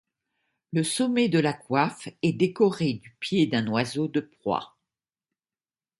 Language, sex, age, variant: French, female, 70-79, Français de métropole